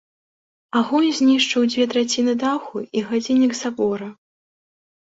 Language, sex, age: Belarusian, female, 19-29